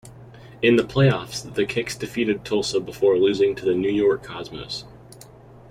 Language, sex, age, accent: English, male, under 19, United States English